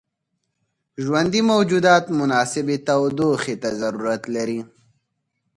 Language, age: Pashto, 19-29